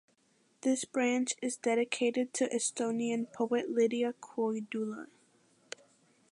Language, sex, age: English, female, under 19